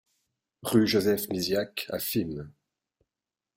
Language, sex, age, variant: French, male, 40-49, Français de métropole